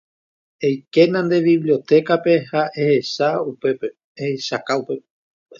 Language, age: Guarani, 40-49